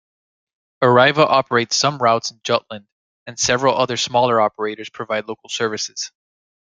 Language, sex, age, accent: English, male, 19-29, United States English